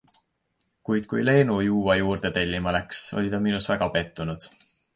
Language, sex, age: Estonian, male, 19-29